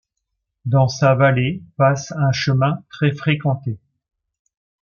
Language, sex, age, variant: French, male, 40-49, Français de métropole